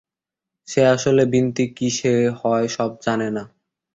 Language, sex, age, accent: Bengali, male, under 19, শুদ্ধ